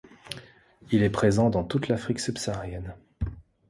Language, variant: French, Français de métropole